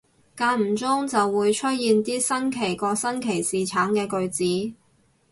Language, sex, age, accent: Cantonese, female, 30-39, 广州音